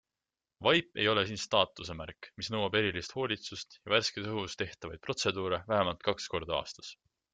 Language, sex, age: Estonian, male, 19-29